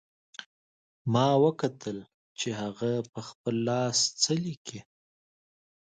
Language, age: Pashto, 19-29